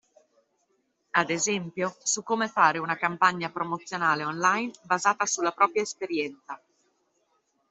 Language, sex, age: Italian, female, 30-39